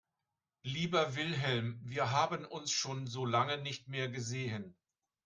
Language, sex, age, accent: German, male, 60-69, Deutschland Deutsch